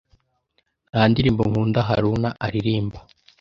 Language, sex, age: Kinyarwanda, male, under 19